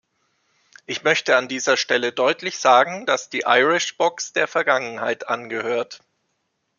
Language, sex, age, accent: German, male, 40-49, Deutschland Deutsch